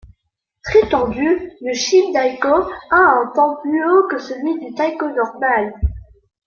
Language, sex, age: French, female, 19-29